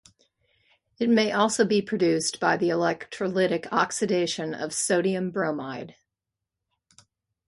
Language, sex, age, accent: English, female, 60-69, United States English